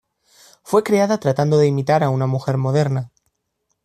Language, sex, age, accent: Spanish, male, 19-29, España: Centro-Sur peninsular (Madrid, Toledo, Castilla-La Mancha)